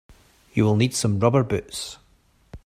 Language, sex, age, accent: English, male, 30-39, Scottish English